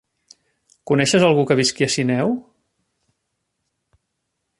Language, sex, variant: Catalan, male, Central